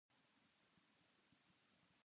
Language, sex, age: Japanese, female, under 19